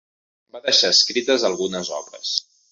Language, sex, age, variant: Catalan, male, 30-39, Central